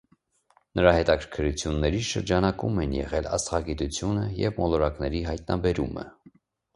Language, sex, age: Armenian, male, 30-39